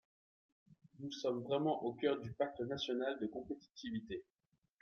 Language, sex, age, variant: French, male, 30-39, Français de métropole